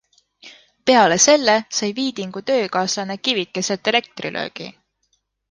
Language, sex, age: Estonian, female, 19-29